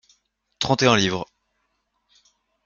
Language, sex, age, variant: French, male, 19-29, Français de métropole